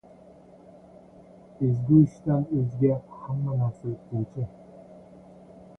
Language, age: Uzbek, 40-49